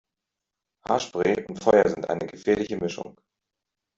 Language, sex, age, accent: German, male, 40-49, Deutschland Deutsch